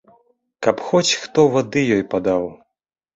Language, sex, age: Belarusian, male, 19-29